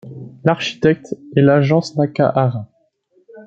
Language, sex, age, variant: French, male, 19-29, Français de métropole